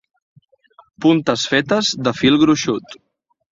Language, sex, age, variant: Catalan, male, 19-29, Central